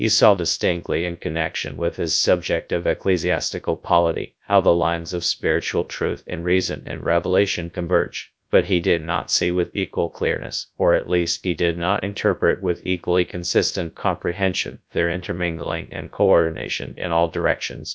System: TTS, GradTTS